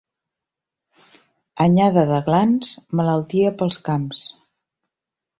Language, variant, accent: Catalan, Central, Barceloní